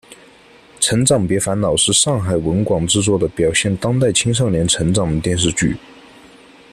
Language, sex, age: Chinese, male, 19-29